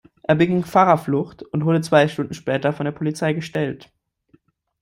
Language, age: German, 19-29